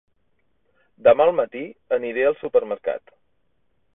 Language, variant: Catalan, Central